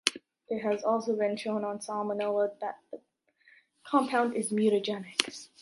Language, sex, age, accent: English, female, 19-29, United States English